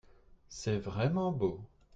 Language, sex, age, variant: French, male, 30-39, Français de métropole